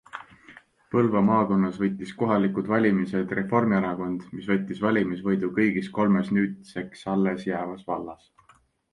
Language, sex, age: Estonian, male, 19-29